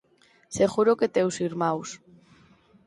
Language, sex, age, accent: Galician, female, 19-29, Central (gheada)